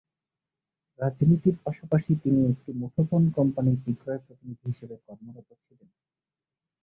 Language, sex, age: Bengali, male, 19-29